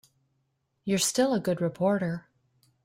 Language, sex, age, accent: English, female, 50-59, United States English